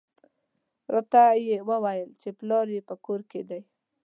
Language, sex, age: Pashto, female, 19-29